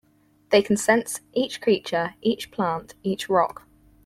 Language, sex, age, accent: English, female, 19-29, England English; New Zealand English